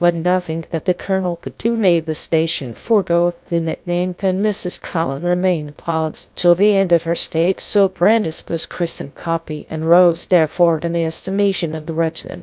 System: TTS, GlowTTS